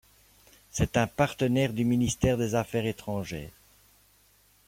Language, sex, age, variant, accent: French, male, 50-59, Français d'Europe, Français de Belgique